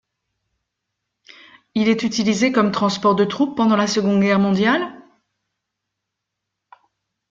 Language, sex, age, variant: French, female, 50-59, Français de métropole